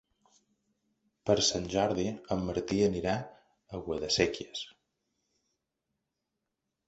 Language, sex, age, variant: Catalan, male, 40-49, Balear